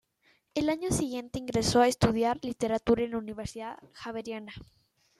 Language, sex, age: Spanish, female, 19-29